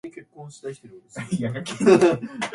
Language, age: English, 19-29